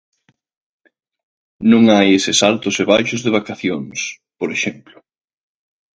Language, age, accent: Galician, 30-39, Central (gheada)